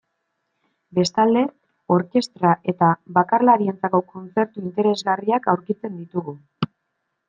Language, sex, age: Basque, male, 19-29